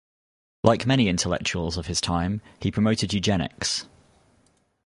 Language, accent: English, England English